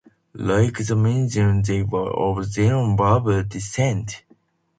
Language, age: English, under 19